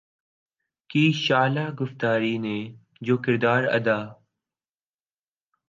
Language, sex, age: Urdu, male, 19-29